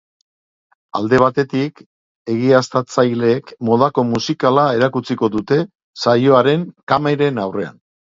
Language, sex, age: Basque, male, 60-69